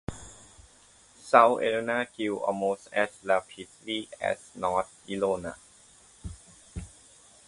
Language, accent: English, India and South Asia (India, Pakistan, Sri Lanka)